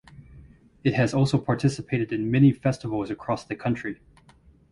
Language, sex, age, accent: English, male, 40-49, United States English